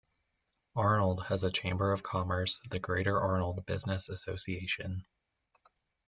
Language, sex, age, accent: English, male, 19-29, United States English